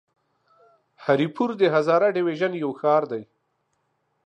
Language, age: Pashto, 40-49